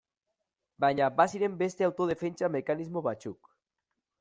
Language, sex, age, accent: Basque, male, 19-29, Mendebalekoa (Araba, Bizkaia, Gipuzkoako mendebaleko herri batzuk)